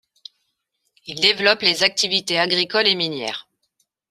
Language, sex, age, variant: French, female, 40-49, Français de métropole